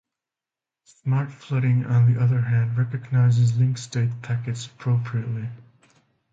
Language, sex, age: English, male, 40-49